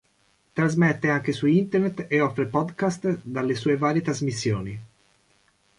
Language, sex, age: Italian, male, 40-49